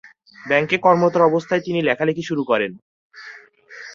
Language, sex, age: Bengali, male, 19-29